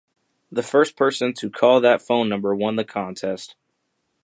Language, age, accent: English, under 19, United States English